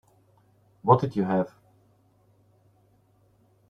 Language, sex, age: English, male, 30-39